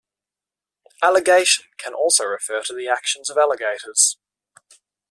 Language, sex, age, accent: English, male, 19-29, Australian English